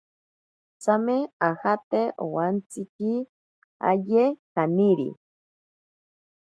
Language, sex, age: Ashéninka Perené, female, 30-39